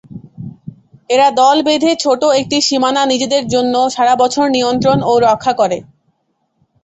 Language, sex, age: Bengali, female, under 19